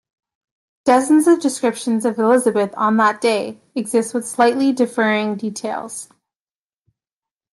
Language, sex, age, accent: English, female, 19-29, Canadian English